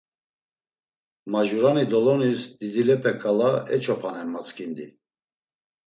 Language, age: Laz, 50-59